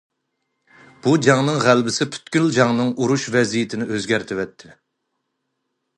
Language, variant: Uyghur, ئۇيغۇر تىلى